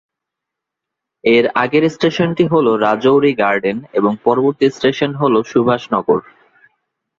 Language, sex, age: Bengali, male, 19-29